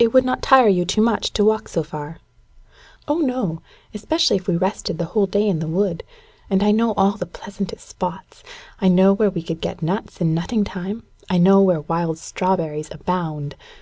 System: none